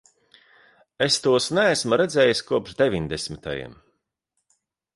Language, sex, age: Latvian, male, 30-39